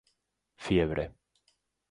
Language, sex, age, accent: Spanish, male, 19-29, España: Islas Canarias